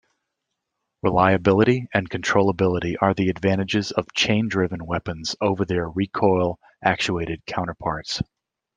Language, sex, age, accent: English, male, 50-59, United States English